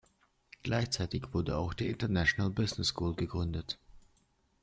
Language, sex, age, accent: German, male, under 19, Deutschland Deutsch